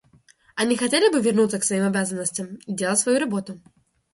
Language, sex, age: Russian, female, under 19